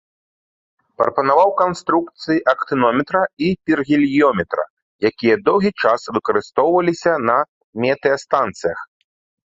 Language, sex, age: Belarusian, male, 30-39